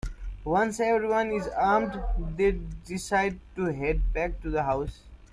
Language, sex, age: English, male, 19-29